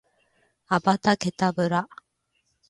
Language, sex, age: Japanese, female, 50-59